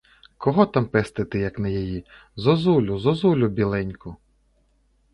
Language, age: Ukrainian, 30-39